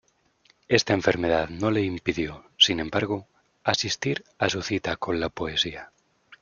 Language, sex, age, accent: Spanish, male, 19-29, España: Centro-Sur peninsular (Madrid, Toledo, Castilla-La Mancha)